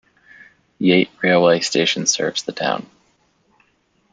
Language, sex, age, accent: English, male, 30-39, United States English